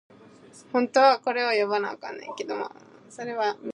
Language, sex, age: English, female, under 19